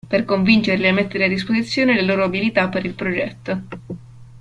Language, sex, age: Italian, female, 19-29